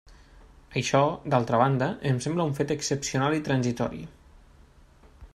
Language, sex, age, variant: Catalan, male, 19-29, Nord-Occidental